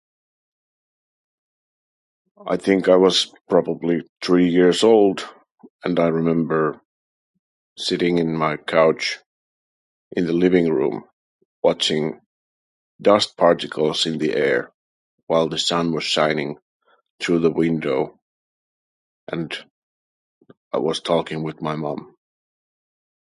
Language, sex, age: English, male, 30-39